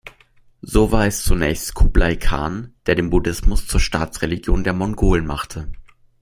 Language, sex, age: German, male, under 19